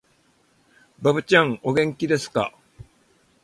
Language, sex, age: Japanese, male, 70-79